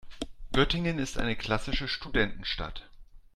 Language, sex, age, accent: German, male, 40-49, Deutschland Deutsch